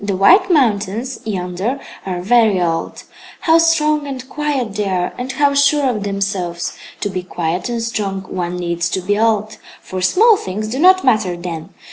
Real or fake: real